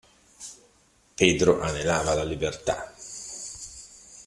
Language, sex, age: Italian, male, 50-59